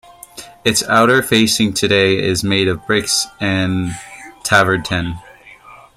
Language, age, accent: English, 19-29, England English